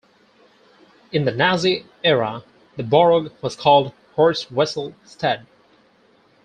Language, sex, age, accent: English, male, 19-29, England English